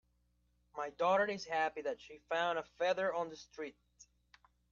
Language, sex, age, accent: English, male, 19-29, United States English